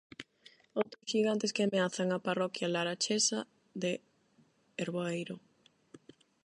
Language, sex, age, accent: Galician, female, 19-29, Atlántico (seseo e gheada); Normativo (estándar); Neofalante